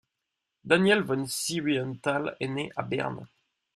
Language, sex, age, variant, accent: French, male, 19-29, Français d'Europe, Français de Belgique